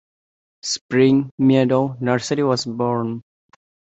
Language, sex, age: English, male, 19-29